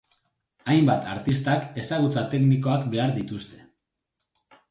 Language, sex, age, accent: Basque, male, 30-39, Mendebalekoa (Araba, Bizkaia, Gipuzkoako mendebaleko herri batzuk)